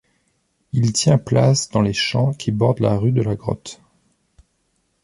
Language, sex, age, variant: French, male, 30-39, Français de métropole